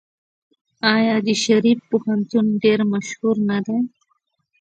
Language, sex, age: Pashto, female, 19-29